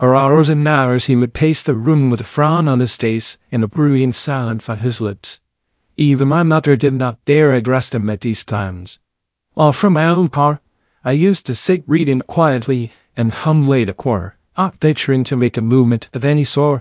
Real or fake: fake